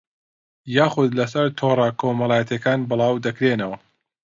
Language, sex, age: Central Kurdish, male, 19-29